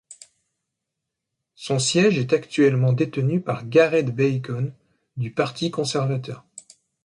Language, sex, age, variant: French, male, 19-29, Français de métropole